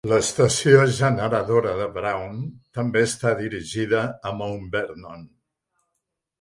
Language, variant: Catalan, Central